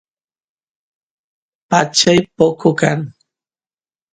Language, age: Santiago del Estero Quichua, 40-49